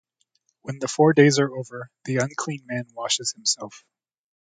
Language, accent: English, United States English